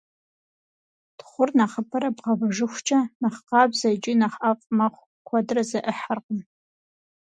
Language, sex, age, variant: Kabardian, female, 30-39, Адыгэбзэ (Къэбэрдей, Кирил, Урысей)